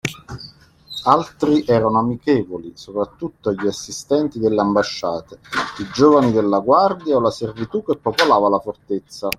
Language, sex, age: Italian, male, 40-49